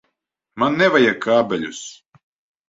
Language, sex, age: Latvian, male, 30-39